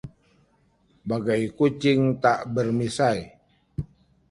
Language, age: Indonesian, 50-59